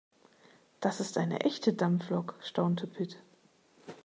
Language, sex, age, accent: German, female, 30-39, Deutschland Deutsch